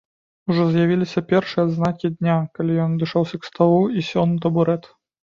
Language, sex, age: Belarusian, male, 30-39